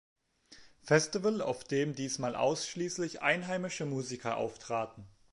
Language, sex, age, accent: German, male, 19-29, Deutschland Deutsch